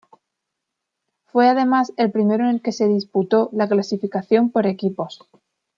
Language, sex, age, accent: Spanish, female, 30-39, España: Sur peninsular (Andalucia, Extremadura, Murcia)